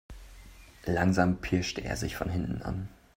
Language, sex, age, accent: German, male, 19-29, Deutschland Deutsch